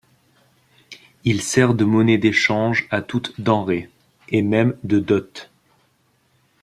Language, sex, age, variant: French, male, 19-29, Français de métropole